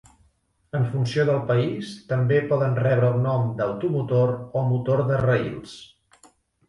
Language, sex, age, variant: Catalan, male, 40-49, Central